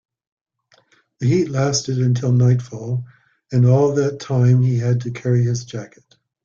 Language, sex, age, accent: English, male, 60-69, United States English